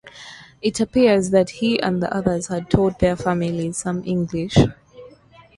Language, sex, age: English, female, 19-29